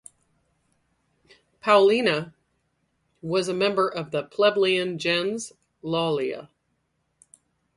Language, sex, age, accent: English, female, 50-59, United States English